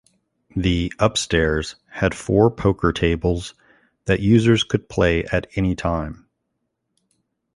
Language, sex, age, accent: English, male, 40-49, United States English